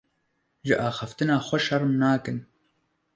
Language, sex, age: Kurdish, male, 19-29